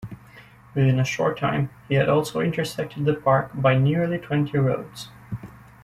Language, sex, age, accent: English, male, 19-29, United States English